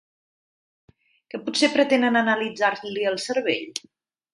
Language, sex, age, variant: Catalan, female, 40-49, Central